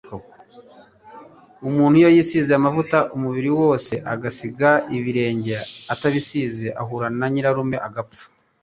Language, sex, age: Kinyarwanda, male, 30-39